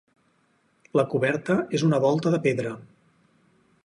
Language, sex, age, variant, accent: Catalan, male, 40-49, Central, central